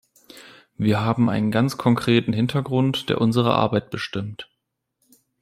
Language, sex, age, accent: German, male, 19-29, Deutschland Deutsch